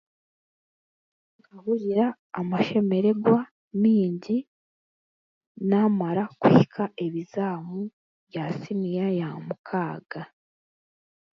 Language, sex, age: Chiga, female, 19-29